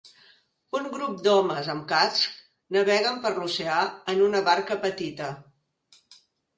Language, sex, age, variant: Catalan, female, 60-69, Central